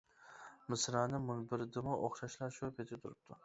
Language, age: Uyghur, 19-29